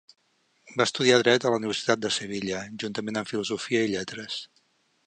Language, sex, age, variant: Catalan, male, 60-69, Central